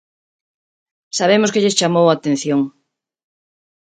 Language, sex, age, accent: Galician, female, 50-59, Central (gheada)